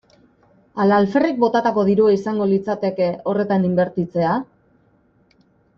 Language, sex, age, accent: Basque, female, 30-39, Mendebalekoa (Araba, Bizkaia, Gipuzkoako mendebaleko herri batzuk)